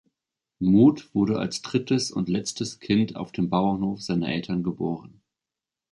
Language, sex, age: German, male, 19-29